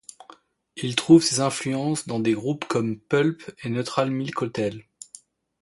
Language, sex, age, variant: French, male, 30-39, Français de métropole